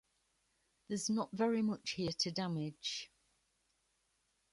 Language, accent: English, England English